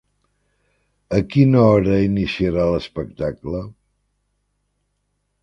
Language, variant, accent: Catalan, Central, balear